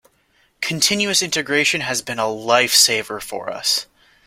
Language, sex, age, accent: English, male, 19-29, United States English